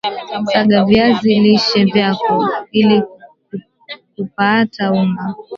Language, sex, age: Swahili, female, 19-29